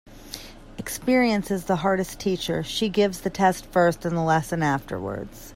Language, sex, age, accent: English, female, 40-49, United States English